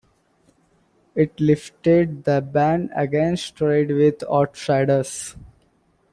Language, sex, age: English, male, 19-29